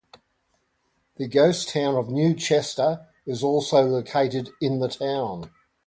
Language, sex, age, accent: English, male, 60-69, Australian English